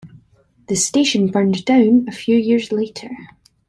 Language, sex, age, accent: English, female, 30-39, Scottish English